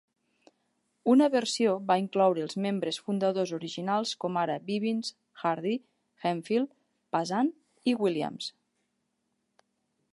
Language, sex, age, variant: Catalan, female, 30-39, Nord-Occidental